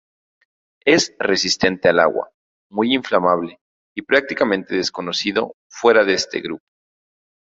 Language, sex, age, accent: Spanish, male, 19-29, México